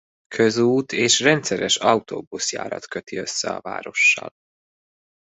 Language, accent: Hungarian, budapesti